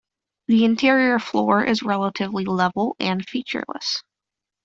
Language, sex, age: English, female, under 19